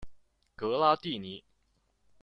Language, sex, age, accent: Chinese, male, under 19, 出生地：湖北省